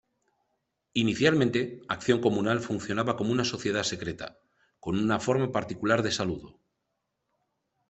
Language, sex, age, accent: Spanish, male, 40-49, España: Centro-Sur peninsular (Madrid, Toledo, Castilla-La Mancha)